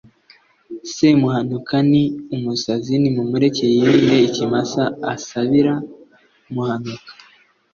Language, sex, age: Kinyarwanda, male, 19-29